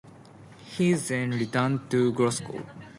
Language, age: English, under 19